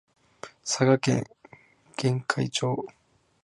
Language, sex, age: Japanese, male, 19-29